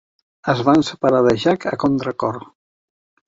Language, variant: Catalan, Central